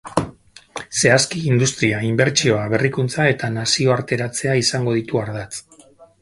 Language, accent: Basque, Mendebalekoa (Araba, Bizkaia, Gipuzkoako mendebaleko herri batzuk)